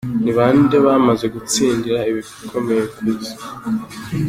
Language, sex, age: Kinyarwanda, male, 19-29